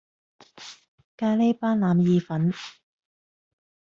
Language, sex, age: Cantonese, female, 19-29